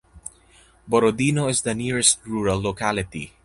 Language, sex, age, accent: English, male, under 19, Filipino